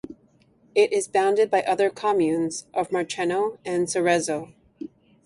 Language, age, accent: English, 40-49, United States English